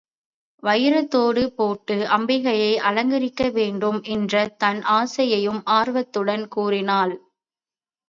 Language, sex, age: Tamil, female, 19-29